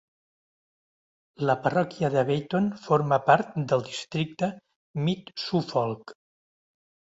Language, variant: Catalan, Central